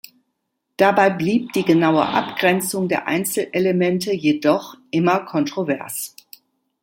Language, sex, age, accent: German, female, 60-69, Deutschland Deutsch